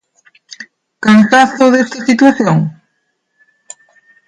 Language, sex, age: Galician, female, 60-69